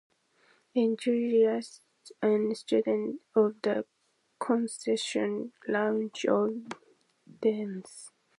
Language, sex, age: English, female, 19-29